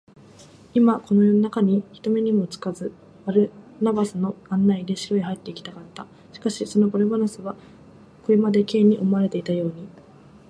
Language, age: Japanese, 19-29